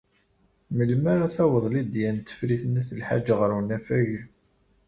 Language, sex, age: Kabyle, male, 30-39